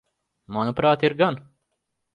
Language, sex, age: Latvian, male, 30-39